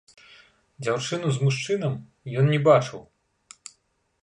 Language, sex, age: Belarusian, male, 50-59